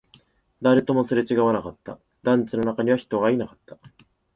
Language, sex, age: Japanese, male, 19-29